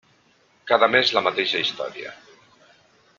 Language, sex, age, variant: Catalan, male, 60-69, Nord-Occidental